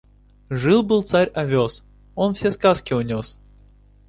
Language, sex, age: Russian, male, 19-29